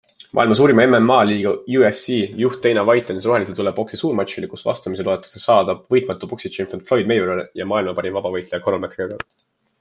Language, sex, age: Estonian, male, 19-29